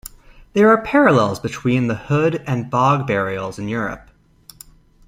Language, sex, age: English, male, 19-29